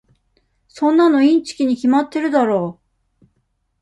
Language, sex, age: Japanese, female, 40-49